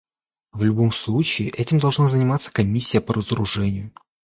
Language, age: Russian, 19-29